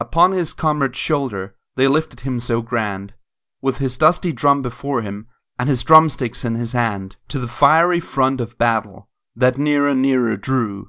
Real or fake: real